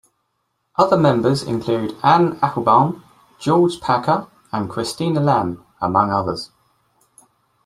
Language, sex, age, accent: English, male, 40-49, England English